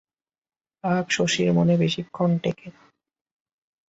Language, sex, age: Bengali, male, 19-29